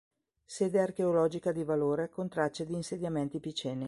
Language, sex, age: Italian, female, 60-69